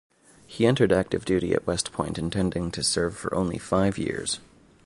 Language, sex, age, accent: English, male, 19-29, Canadian English